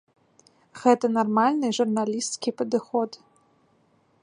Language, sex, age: Belarusian, female, 19-29